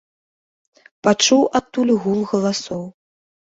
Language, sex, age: Belarusian, female, 19-29